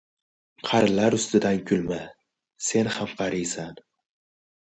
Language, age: Uzbek, 19-29